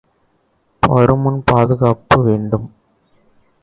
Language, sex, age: Tamil, male, 19-29